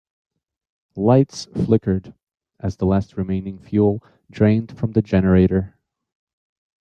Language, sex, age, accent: English, male, 30-39, United States English